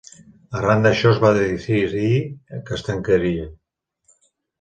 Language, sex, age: Catalan, male, 40-49